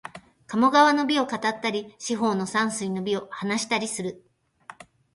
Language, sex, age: Japanese, female, 50-59